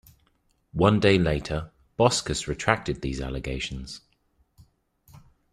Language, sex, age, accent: English, male, 30-39, England English